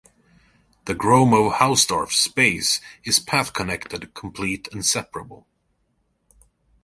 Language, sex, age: English, male, 40-49